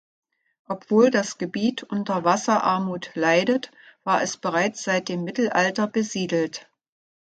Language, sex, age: German, female, 60-69